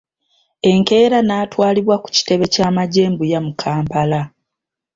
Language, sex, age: Ganda, female, 19-29